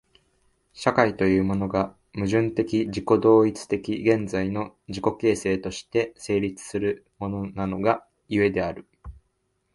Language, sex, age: Japanese, male, 19-29